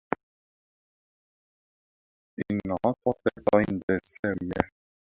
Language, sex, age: Arabic, male, 19-29